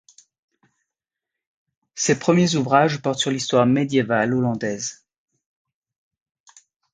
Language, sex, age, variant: French, male, 30-39, Français de métropole